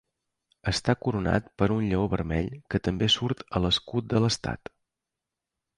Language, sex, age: Catalan, male, 30-39